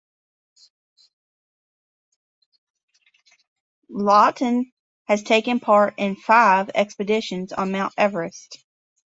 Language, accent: English, United States English